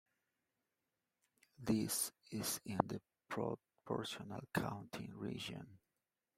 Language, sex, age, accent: English, male, 30-39, Southern African (South Africa, Zimbabwe, Namibia)